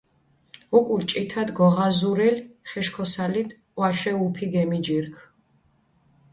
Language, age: Mingrelian, 40-49